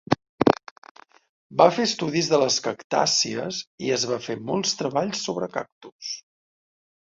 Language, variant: Catalan, Central